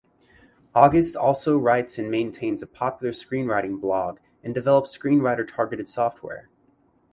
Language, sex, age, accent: English, male, 19-29, United States English